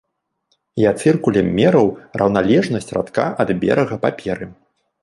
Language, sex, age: Belarusian, male, 30-39